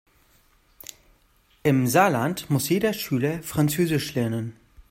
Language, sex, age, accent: German, male, 30-39, Deutschland Deutsch